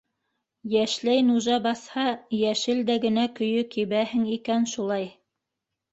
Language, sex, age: Bashkir, female, 50-59